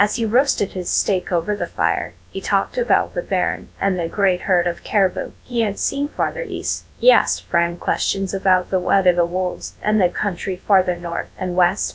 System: TTS, GradTTS